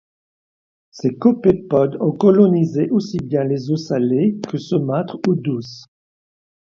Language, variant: French, Français de métropole